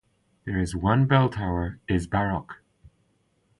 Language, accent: English, United States English